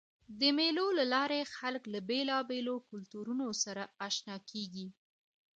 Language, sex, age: Pashto, female, 30-39